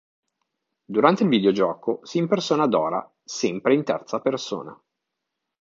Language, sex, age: Italian, male, 40-49